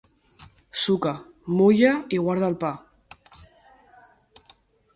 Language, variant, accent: Catalan, Central, central